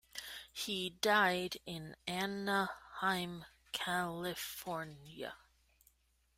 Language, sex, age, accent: English, female, 30-39, United States English